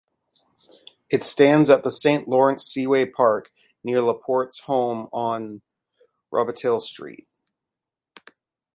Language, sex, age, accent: English, male, 30-39, United States English